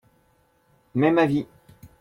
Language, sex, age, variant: French, male, 40-49, Français de métropole